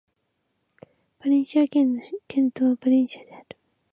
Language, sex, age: Japanese, female, 19-29